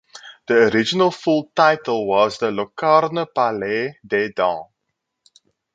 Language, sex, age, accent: English, male, 19-29, Southern African (South Africa, Zimbabwe, Namibia)